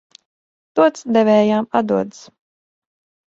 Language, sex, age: Latvian, female, 19-29